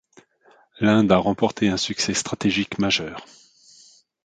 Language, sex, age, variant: French, male, 40-49, Français de métropole